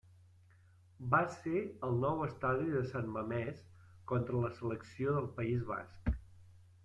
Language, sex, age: Catalan, male, 60-69